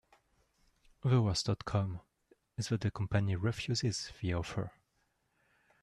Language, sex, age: English, male, 30-39